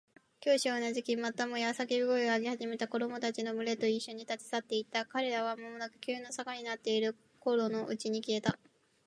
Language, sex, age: Japanese, female, 19-29